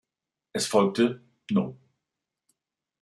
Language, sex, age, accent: German, male, 50-59, Deutschland Deutsch